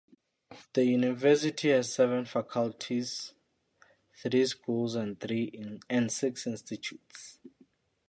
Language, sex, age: English, male, 30-39